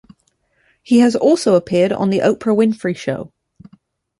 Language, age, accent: English, 30-39, England English